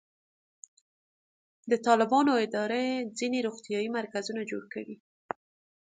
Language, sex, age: Pashto, female, 19-29